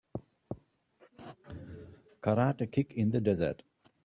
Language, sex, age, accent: English, male, 60-69, Southern African (South Africa, Zimbabwe, Namibia)